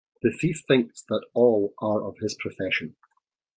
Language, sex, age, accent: English, male, 50-59, Scottish English